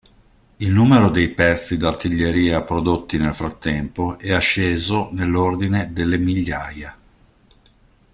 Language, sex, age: Italian, male, 50-59